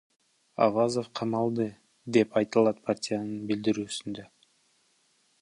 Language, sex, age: Kyrgyz, male, 19-29